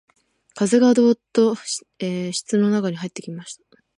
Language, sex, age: Japanese, female, 19-29